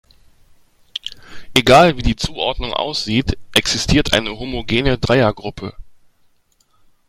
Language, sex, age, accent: German, male, 30-39, Deutschland Deutsch